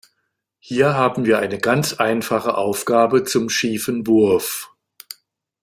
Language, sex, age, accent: German, male, 60-69, Deutschland Deutsch